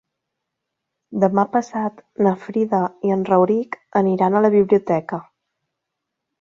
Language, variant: Catalan, Central